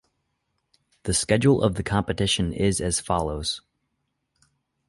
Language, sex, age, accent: English, male, 30-39, United States English